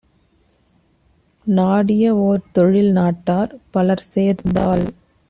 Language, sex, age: Tamil, female, 30-39